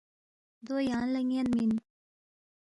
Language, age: Balti, 19-29